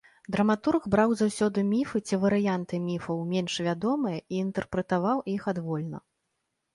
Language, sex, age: Belarusian, female, 30-39